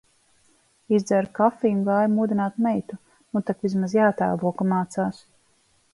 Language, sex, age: Latvian, female, 30-39